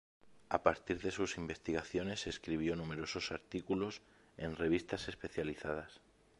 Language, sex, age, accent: Spanish, male, 30-39, España: Sur peninsular (Andalucia, Extremadura, Murcia)